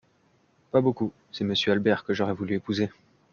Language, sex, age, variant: French, male, 19-29, Français de métropole